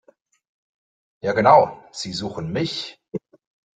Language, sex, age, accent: German, male, 30-39, Deutschland Deutsch